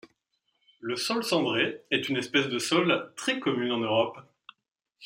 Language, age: French, 30-39